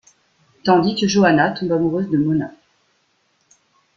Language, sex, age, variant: French, female, 40-49, Français de métropole